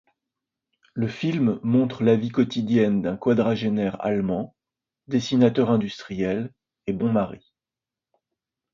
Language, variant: French, Français de métropole